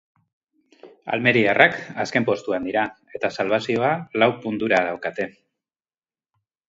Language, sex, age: Basque, male, 50-59